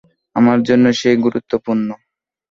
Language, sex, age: Bengali, male, under 19